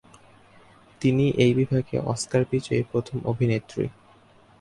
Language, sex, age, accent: Bengali, male, under 19, Native